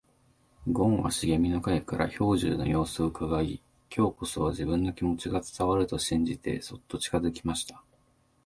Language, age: Japanese, 19-29